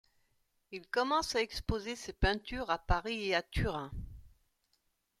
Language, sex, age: French, female, 50-59